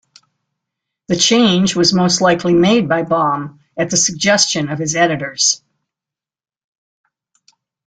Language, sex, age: English, female, 80-89